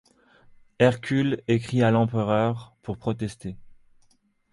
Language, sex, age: French, male, 30-39